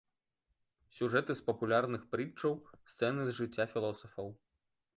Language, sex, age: Belarusian, male, 19-29